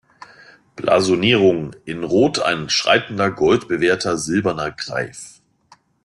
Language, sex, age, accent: German, male, 40-49, Deutschland Deutsch